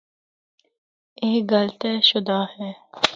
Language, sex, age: Northern Hindko, female, 19-29